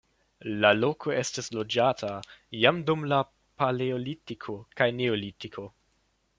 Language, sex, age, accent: Esperanto, male, 19-29, Internacia